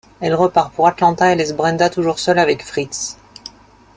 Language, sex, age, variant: French, male, 30-39, Français de métropole